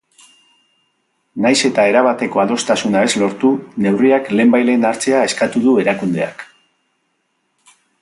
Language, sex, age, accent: Basque, male, 50-59, Mendebalekoa (Araba, Bizkaia, Gipuzkoako mendebaleko herri batzuk)